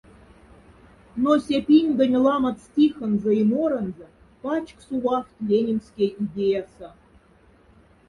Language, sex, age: Moksha, female, 40-49